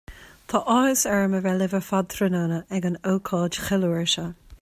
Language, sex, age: Irish, female, 40-49